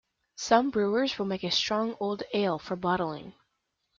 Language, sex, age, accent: English, female, under 19, United States English